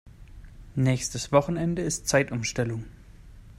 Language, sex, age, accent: German, male, 19-29, Deutschland Deutsch